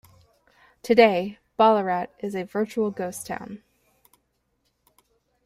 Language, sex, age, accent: English, female, 19-29, England English